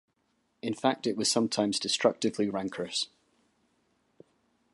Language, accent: English, Scottish English